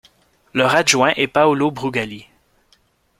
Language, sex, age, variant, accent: French, male, 19-29, Français d'Amérique du Nord, Français du Canada